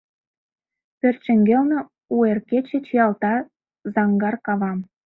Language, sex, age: Mari, female, 19-29